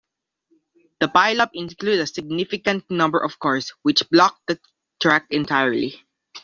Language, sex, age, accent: English, male, under 19, Filipino